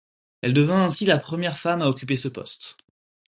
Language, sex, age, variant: French, male, 19-29, Français de métropole